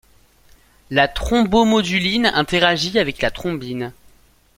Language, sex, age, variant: French, male, under 19, Français de métropole